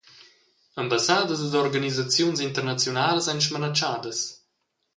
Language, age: Romansh, 19-29